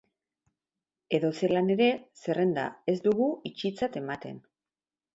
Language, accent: Basque, Mendebalekoa (Araba, Bizkaia, Gipuzkoako mendebaleko herri batzuk)